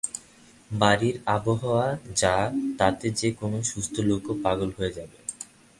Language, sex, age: Bengali, male, under 19